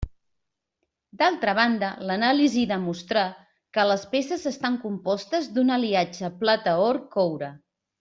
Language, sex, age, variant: Catalan, female, 50-59, Central